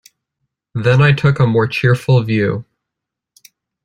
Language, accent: English, United States English